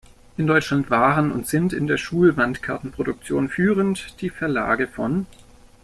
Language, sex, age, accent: German, male, 19-29, Deutschland Deutsch